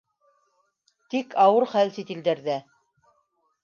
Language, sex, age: Bashkir, female, 60-69